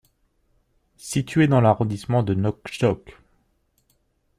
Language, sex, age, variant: French, male, 40-49, Français de métropole